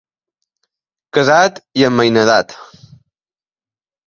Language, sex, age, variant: Catalan, male, 19-29, Balear